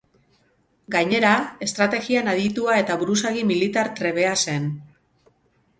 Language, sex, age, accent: Basque, female, 40-49, Mendebalekoa (Araba, Bizkaia, Gipuzkoako mendebaleko herri batzuk)